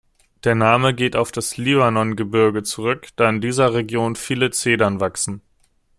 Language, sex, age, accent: German, male, 19-29, Deutschland Deutsch